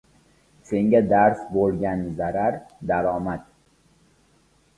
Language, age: Uzbek, 19-29